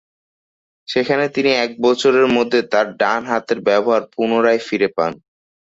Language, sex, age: Bengali, male, under 19